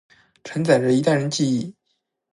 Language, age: Chinese, 19-29